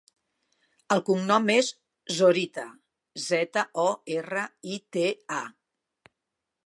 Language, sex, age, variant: Catalan, female, 60-69, Central